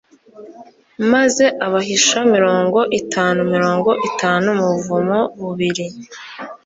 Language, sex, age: Kinyarwanda, female, 19-29